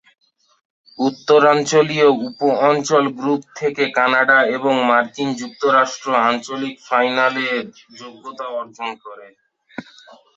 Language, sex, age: Bengali, male, 19-29